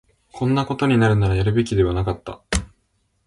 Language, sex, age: Japanese, male, under 19